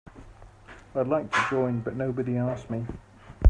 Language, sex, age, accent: English, male, 50-59, England English